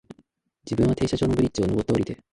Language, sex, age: Japanese, male, 19-29